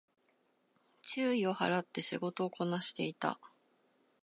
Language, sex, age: Japanese, female, 40-49